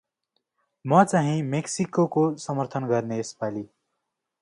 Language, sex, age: Nepali, male, 19-29